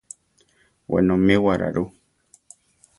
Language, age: Central Tarahumara, 19-29